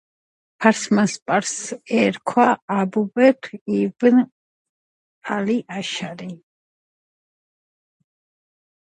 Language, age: Georgian, 40-49